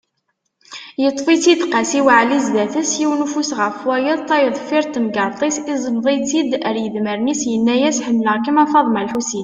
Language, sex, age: Kabyle, female, 19-29